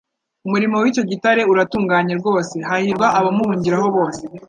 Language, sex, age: Kinyarwanda, male, 19-29